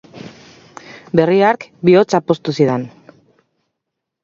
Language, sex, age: Basque, female, 40-49